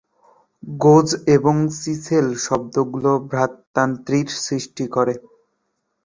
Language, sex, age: Bengali, male, 19-29